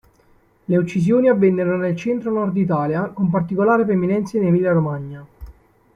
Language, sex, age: Italian, male, 19-29